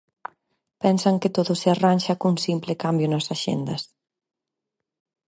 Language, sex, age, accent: Galician, female, 30-39, Normativo (estándar)